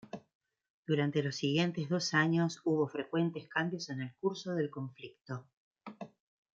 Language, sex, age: Spanish, female, 50-59